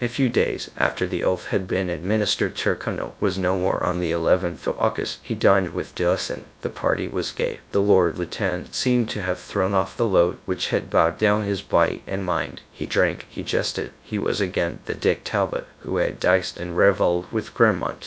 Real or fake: fake